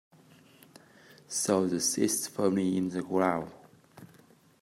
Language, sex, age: English, male, 19-29